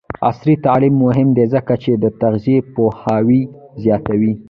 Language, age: Pashto, under 19